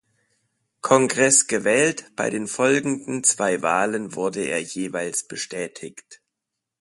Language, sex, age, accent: German, male, 30-39, Deutschland Deutsch